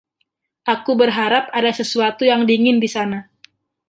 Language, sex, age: Indonesian, female, 19-29